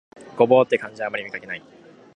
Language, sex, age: Japanese, male, 19-29